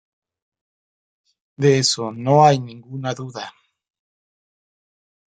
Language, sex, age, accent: Spanish, male, 40-49, México